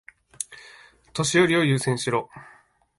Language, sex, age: Japanese, male, 19-29